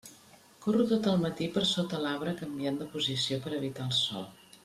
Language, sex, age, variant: Catalan, female, 50-59, Central